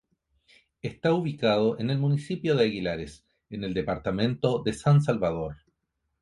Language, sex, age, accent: Spanish, male, 30-39, Chileno: Chile, Cuyo